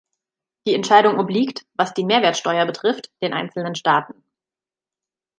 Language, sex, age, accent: German, female, 30-39, Deutschland Deutsch